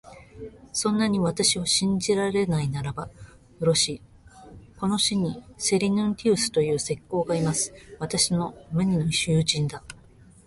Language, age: Japanese, 40-49